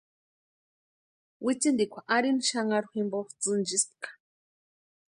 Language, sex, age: Western Highland Purepecha, female, 19-29